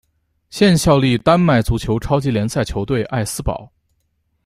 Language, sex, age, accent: Chinese, male, 19-29, 出生地：河北省